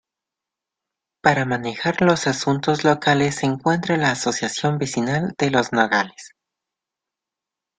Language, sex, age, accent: Spanish, male, 19-29, Andino-Pacífico: Colombia, Perú, Ecuador, oeste de Bolivia y Venezuela andina